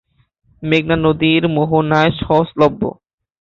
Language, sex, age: Bengali, male, under 19